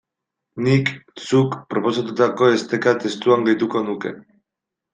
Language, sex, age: Basque, male, 19-29